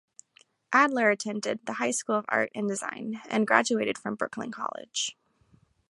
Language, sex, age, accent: English, female, 19-29, United States English